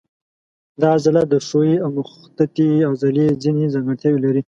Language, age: Pashto, 19-29